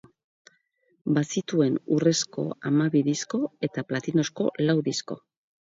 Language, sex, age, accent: Basque, female, 60-69, Mendebalekoa (Araba, Bizkaia, Gipuzkoako mendebaleko herri batzuk)